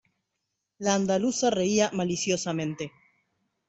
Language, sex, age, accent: Spanish, female, 40-49, Rioplatense: Argentina, Uruguay, este de Bolivia, Paraguay